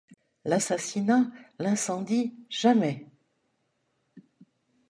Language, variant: French, Français de métropole